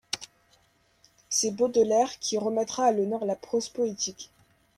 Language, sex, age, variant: French, female, under 19, Français de métropole